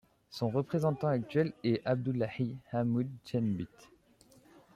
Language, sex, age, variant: French, male, 30-39, Français de métropole